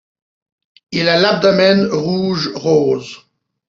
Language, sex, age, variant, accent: French, male, 40-49, Français d'Amérique du Nord, Français du Canada